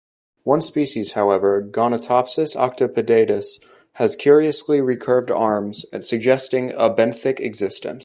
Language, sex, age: English, male, 19-29